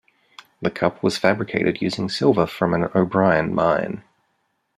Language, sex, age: English, male, 30-39